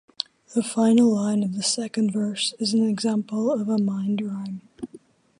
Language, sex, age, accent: English, female, 19-29, Irish English